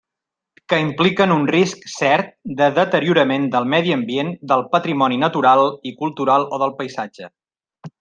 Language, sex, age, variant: Catalan, male, 40-49, Central